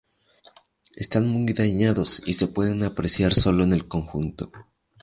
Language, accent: Spanish, México